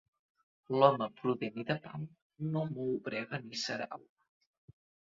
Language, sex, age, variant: Catalan, male, under 19, Central